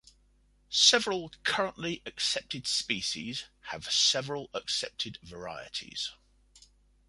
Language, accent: English, England English